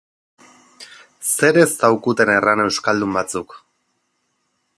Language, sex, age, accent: Basque, male, 30-39, Erdialdekoa edo Nafarra (Gipuzkoa, Nafarroa)